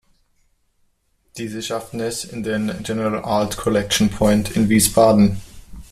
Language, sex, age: German, male, 30-39